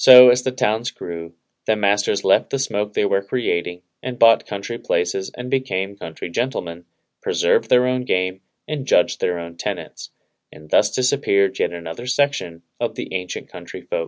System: none